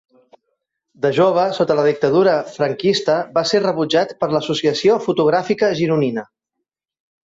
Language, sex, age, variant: Catalan, male, 30-39, Central